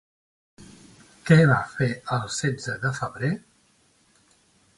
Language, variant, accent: Catalan, Central, central